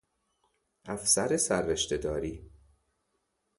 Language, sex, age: Persian, male, 30-39